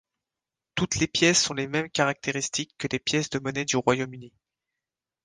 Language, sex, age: French, male, 19-29